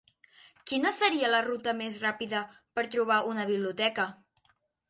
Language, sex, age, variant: Catalan, female, under 19, Central